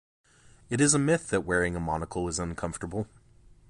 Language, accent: English, United States English